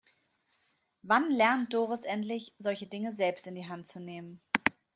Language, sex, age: German, female, 30-39